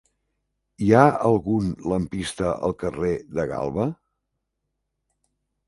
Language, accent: Catalan, balear; central